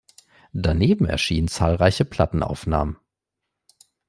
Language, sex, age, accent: German, male, 19-29, Deutschland Deutsch